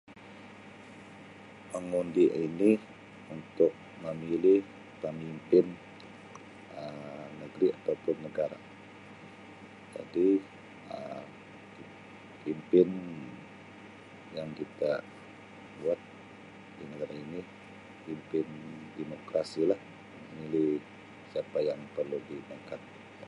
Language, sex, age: Sabah Malay, male, 40-49